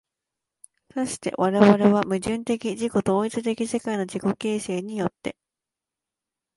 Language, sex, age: Japanese, female, 19-29